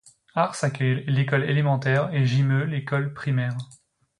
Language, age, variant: French, 19-29, Français de métropole